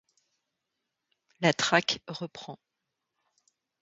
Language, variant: French, Français de métropole